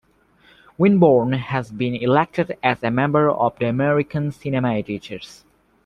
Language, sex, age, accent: English, male, under 19, England English